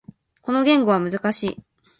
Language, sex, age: Japanese, female, 19-29